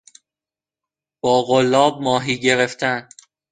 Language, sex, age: Persian, male, under 19